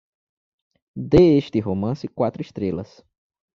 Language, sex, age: Portuguese, male, 19-29